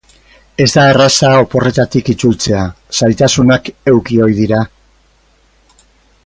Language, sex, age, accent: Basque, male, 60-69, Mendebalekoa (Araba, Bizkaia, Gipuzkoako mendebaleko herri batzuk)